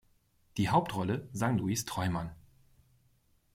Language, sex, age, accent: German, male, 40-49, Deutschland Deutsch